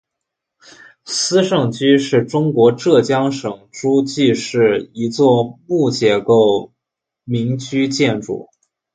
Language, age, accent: Chinese, 19-29, 出生地：江苏省